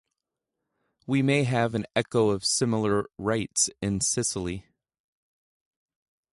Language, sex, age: English, male, 30-39